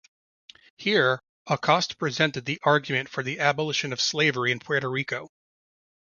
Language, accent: English, United States English